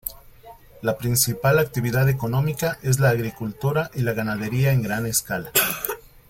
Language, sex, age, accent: Spanish, male, 40-49, México